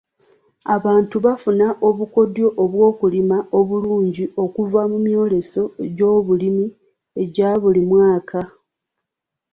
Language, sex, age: Ganda, female, 40-49